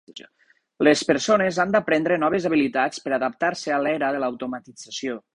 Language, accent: Catalan, valencià